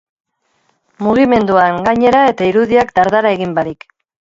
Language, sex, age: Basque, female, 50-59